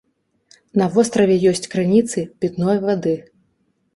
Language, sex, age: Belarusian, female, 30-39